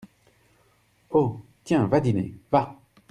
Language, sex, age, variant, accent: French, male, 30-39, Français d'Europe, Français de Belgique